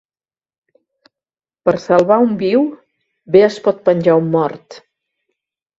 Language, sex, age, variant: Catalan, female, 60-69, Central